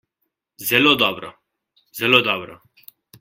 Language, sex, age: Slovenian, male, 19-29